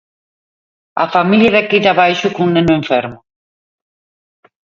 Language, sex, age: Galician, female, 40-49